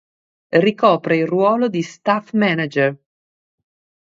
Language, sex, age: Italian, female, 50-59